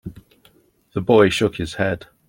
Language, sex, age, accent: English, male, 30-39, England English